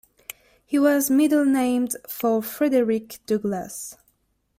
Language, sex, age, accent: English, female, 19-29, England English